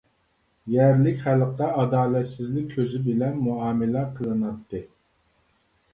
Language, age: Uyghur, 40-49